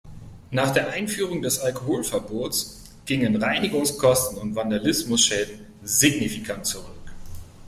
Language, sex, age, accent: German, male, 30-39, Deutschland Deutsch